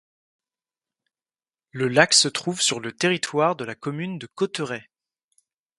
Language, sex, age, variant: French, male, 19-29, Français de métropole